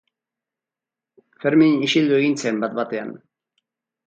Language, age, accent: Basque, 60-69, Erdialdekoa edo Nafarra (Gipuzkoa, Nafarroa)